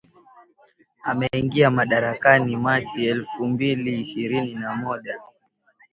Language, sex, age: Swahili, male, 19-29